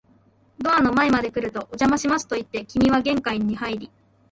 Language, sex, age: Japanese, female, 19-29